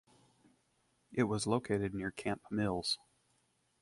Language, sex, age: English, male, 30-39